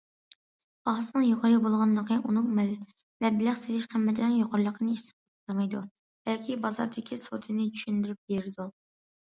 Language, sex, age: Uyghur, female, under 19